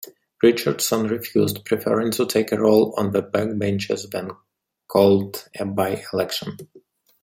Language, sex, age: English, male, 30-39